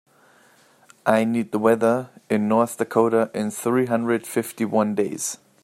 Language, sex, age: English, male, 30-39